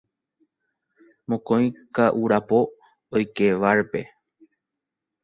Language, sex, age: Guarani, male, 19-29